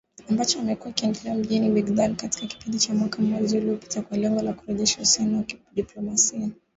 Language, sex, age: Swahili, female, 19-29